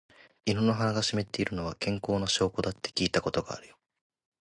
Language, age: Japanese, 19-29